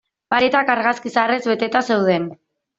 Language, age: Basque, 19-29